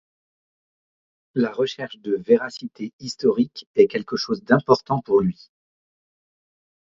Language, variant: French, Français de métropole